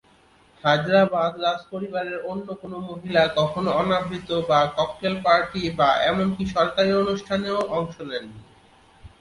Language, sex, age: Bengali, male, 30-39